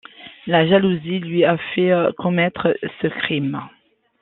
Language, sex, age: French, female, 40-49